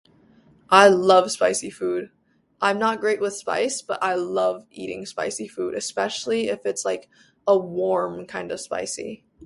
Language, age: English, 19-29